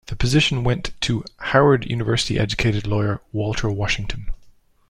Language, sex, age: English, male, 30-39